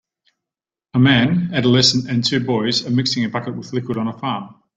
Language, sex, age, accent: English, male, 40-49, Australian English